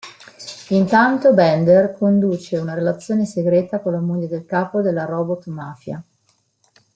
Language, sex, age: Italian, female, 40-49